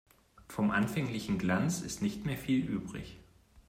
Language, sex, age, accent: German, male, 19-29, Deutschland Deutsch